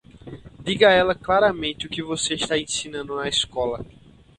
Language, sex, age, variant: Portuguese, male, 19-29, Portuguese (Brasil)